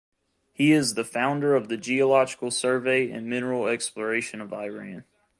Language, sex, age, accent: English, male, 19-29, United States English